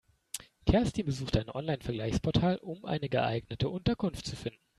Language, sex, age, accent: German, male, 19-29, Deutschland Deutsch